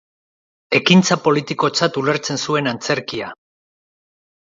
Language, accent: Basque, Erdialdekoa edo Nafarra (Gipuzkoa, Nafarroa)